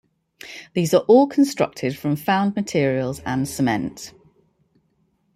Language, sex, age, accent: English, female, 50-59, England English